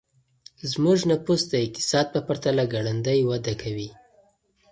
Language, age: Pashto, 19-29